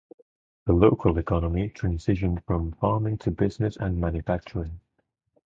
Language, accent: English, England English